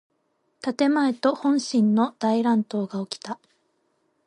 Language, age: Japanese, 19-29